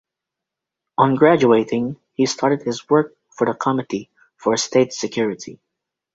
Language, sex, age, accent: English, male, under 19, England English